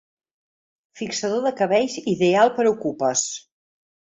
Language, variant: Catalan, Central